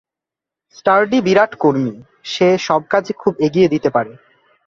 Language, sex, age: Bengali, male, 19-29